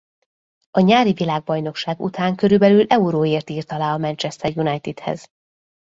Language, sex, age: Hungarian, female, 30-39